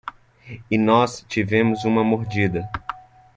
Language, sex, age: Portuguese, male, 30-39